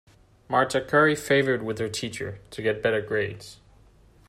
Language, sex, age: English, male, 19-29